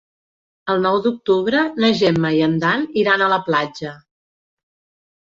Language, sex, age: Catalan, female, 50-59